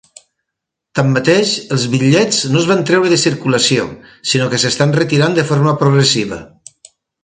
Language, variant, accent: Catalan, Valencià meridional, valencià